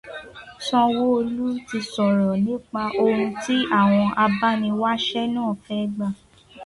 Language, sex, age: Yoruba, female, 19-29